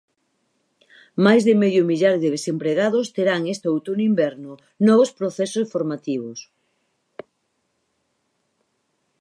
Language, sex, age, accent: Galician, female, 30-39, Normativo (estándar)